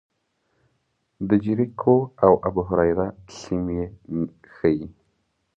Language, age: Pashto, 19-29